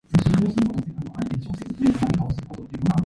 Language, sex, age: English, female, 19-29